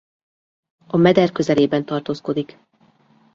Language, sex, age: Hungarian, female, 30-39